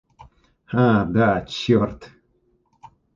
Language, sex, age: Russian, male, 30-39